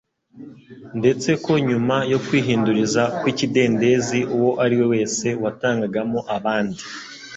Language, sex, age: Kinyarwanda, male, 19-29